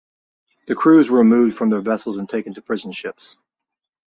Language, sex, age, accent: English, male, 40-49, United States English